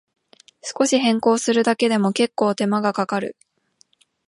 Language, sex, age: Japanese, female, 19-29